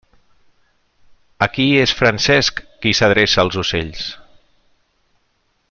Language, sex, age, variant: Catalan, male, 40-49, Central